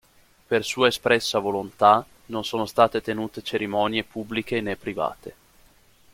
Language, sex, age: Italian, male, 19-29